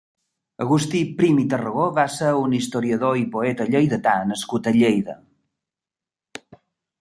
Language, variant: Catalan, Balear